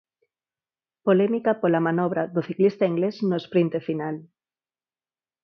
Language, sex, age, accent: Galician, female, 30-39, Neofalante